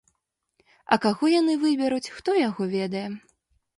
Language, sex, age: Belarusian, female, 19-29